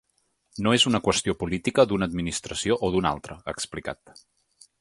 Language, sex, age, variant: Catalan, male, 30-39, Nord-Occidental